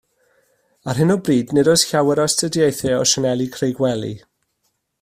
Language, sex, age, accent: Welsh, male, 30-39, Y Deyrnas Unedig Cymraeg